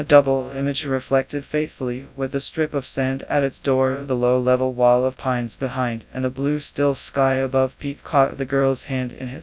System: TTS, FastPitch